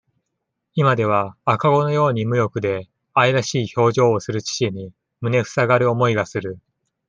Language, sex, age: Japanese, male, 30-39